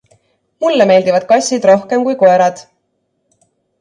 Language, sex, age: Estonian, female, 30-39